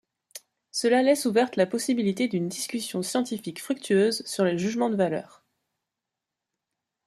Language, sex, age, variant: French, female, 30-39, Français de métropole